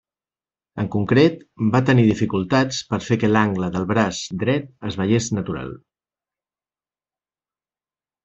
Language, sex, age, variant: Catalan, male, 50-59, Central